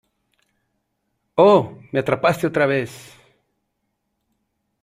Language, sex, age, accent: Spanish, male, 30-39, México